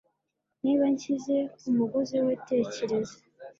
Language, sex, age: Kinyarwanda, female, 19-29